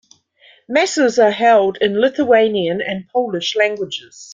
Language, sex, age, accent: English, female, 60-69, New Zealand English